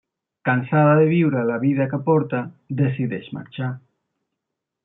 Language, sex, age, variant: Catalan, male, 40-49, Central